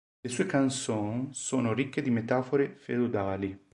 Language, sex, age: Italian, male, 40-49